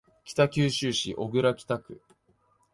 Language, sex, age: Japanese, male, 19-29